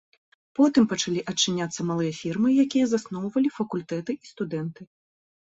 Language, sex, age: Belarusian, female, 30-39